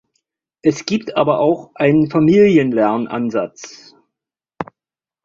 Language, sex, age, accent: German, male, 50-59, Deutschland Deutsch